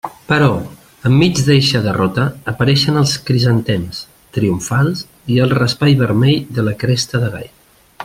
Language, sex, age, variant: Catalan, male, 50-59, Central